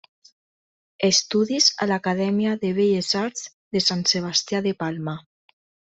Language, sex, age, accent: Catalan, female, 19-29, valencià